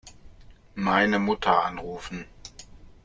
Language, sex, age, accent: German, male, 40-49, Deutschland Deutsch